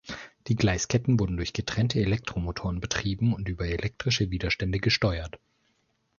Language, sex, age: German, male, 19-29